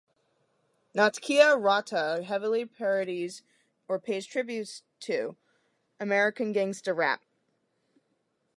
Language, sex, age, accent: English, female, under 19, United States English